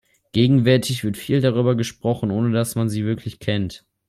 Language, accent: German, Deutschland Deutsch